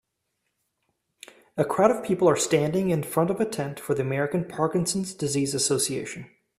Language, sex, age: English, male, 30-39